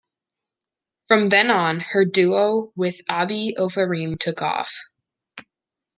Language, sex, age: English, female, under 19